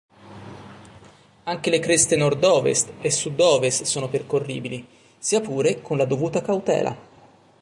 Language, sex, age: Italian, male, 40-49